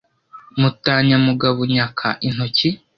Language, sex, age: Kinyarwanda, male, under 19